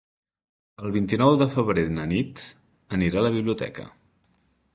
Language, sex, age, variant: Catalan, male, 19-29, Central